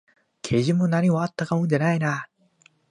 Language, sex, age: Japanese, male, 19-29